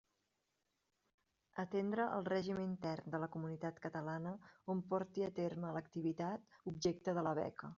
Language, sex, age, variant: Catalan, female, 30-39, Central